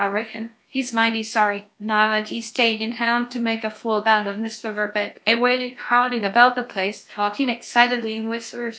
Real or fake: fake